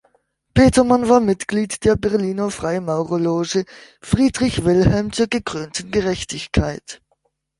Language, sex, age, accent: German, male, under 19, Deutschland Deutsch